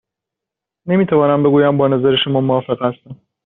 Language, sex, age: Persian, male, under 19